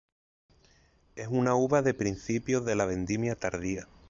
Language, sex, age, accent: Spanish, male, 19-29, España: Sur peninsular (Andalucia, Extremadura, Murcia)